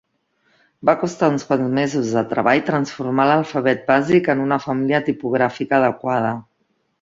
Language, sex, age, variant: Catalan, female, 40-49, Central